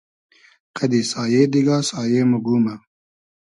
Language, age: Hazaragi, 30-39